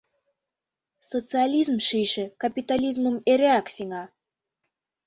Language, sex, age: Mari, female, under 19